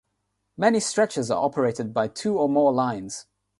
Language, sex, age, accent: English, male, 19-29, England English; India and South Asia (India, Pakistan, Sri Lanka)